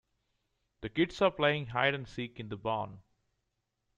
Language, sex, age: English, male, 30-39